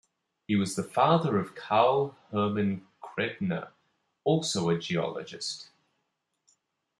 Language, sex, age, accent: English, male, 30-39, Australian English